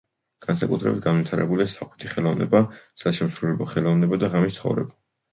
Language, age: Georgian, 19-29